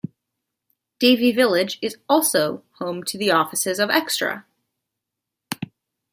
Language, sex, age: English, female, 19-29